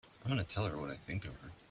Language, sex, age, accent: English, male, 19-29, Canadian English